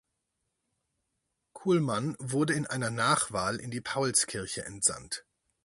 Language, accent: German, Deutschland Deutsch